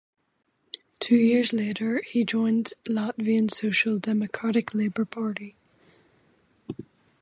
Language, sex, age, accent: English, female, 19-29, Irish English